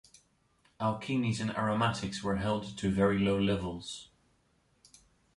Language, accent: English, England English